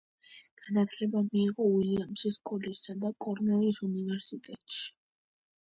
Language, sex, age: Georgian, female, under 19